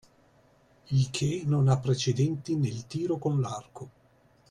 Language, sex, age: Italian, male, 30-39